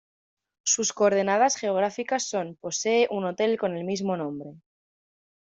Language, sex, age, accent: Spanish, female, under 19, España: Centro-Sur peninsular (Madrid, Toledo, Castilla-La Mancha)